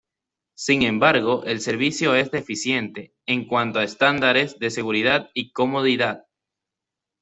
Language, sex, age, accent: Spanish, male, 19-29, Andino-Pacífico: Colombia, Perú, Ecuador, oeste de Bolivia y Venezuela andina